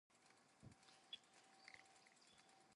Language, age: English, 19-29